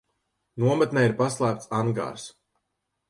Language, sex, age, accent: Latvian, male, 19-29, nav